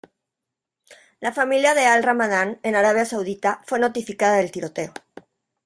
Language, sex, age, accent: Spanish, female, 40-49, México